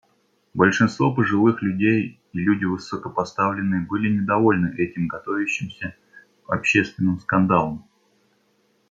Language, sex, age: Russian, male, 30-39